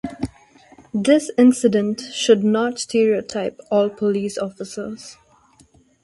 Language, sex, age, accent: English, female, under 19, India and South Asia (India, Pakistan, Sri Lanka)